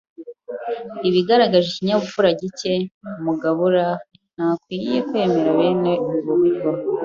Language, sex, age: Kinyarwanda, female, 19-29